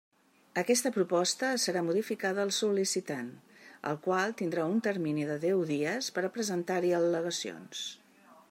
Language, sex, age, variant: Catalan, female, 50-59, Central